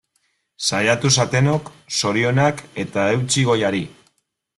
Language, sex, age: Basque, male, 30-39